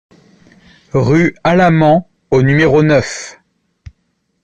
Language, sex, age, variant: French, male, 30-39, Français de métropole